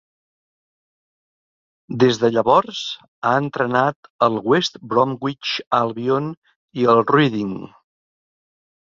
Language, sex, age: Catalan, male, 50-59